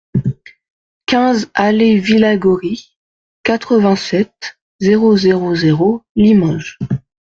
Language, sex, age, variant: French, female, 19-29, Français de métropole